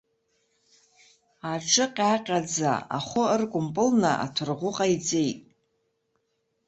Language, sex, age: Abkhazian, female, 50-59